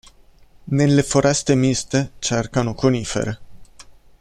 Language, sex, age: Italian, male, 30-39